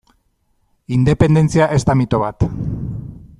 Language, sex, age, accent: Basque, male, 40-49, Mendebalekoa (Araba, Bizkaia, Gipuzkoako mendebaleko herri batzuk)